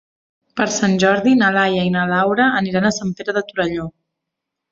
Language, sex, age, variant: Catalan, female, 19-29, Central